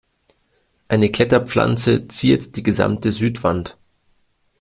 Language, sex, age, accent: German, male, 40-49, Deutschland Deutsch